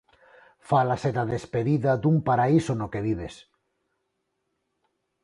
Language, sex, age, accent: Galician, male, 40-49, Normativo (estándar); Neofalante